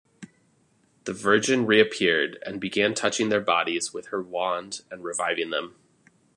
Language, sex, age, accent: English, male, 30-39, United States English